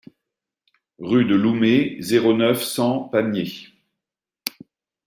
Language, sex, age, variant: French, male, 50-59, Français de métropole